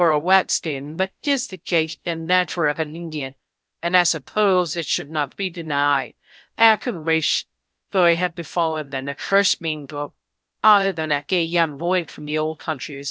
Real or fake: fake